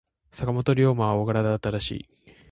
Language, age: Japanese, 19-29